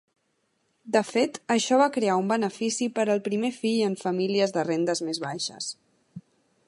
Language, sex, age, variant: Catalan, female, under 19, Central